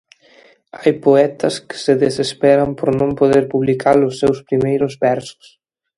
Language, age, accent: Galician, 19-29, Atlántico (seseo e gheada)